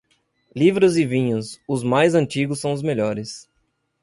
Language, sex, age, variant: Portuguese, male, 40-49, Portuguese (Brasil)